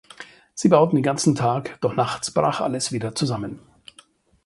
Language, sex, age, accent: German, male, 50-59, Deutschland Deutsch